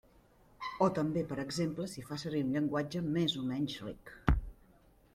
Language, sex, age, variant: Catalan, female, 50-59, Central